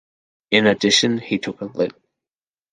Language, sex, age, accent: English, male, 19-29, Australian English